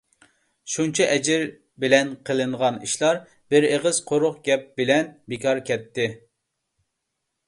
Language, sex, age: Uyghur, male, 30-39